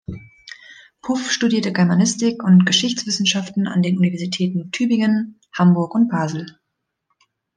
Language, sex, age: German, female, 30-39